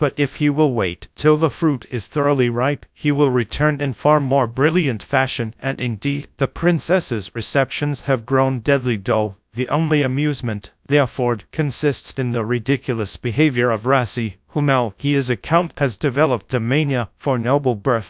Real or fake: fake